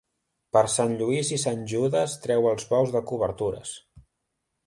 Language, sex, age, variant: Catalan, male, 30-39, Central